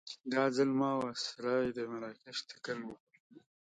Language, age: Pashto, 19-29